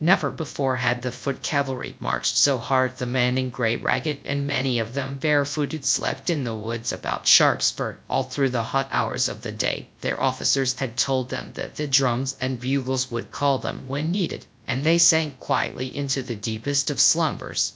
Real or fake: fake